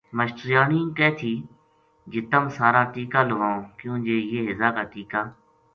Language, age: Gujari, 40-49